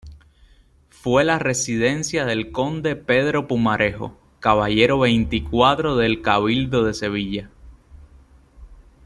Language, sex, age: Spanish, male, 19-29